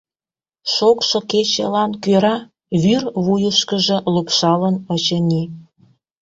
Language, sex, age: Mari, female, 70-79